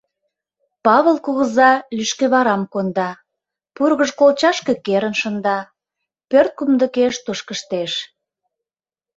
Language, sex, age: Mari, female, 40-49